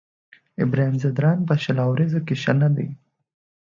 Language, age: Pashto, 19-29